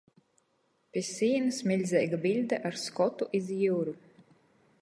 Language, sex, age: Latgalian, female, 30-39